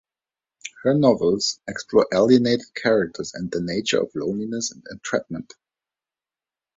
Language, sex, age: English, male, 30-39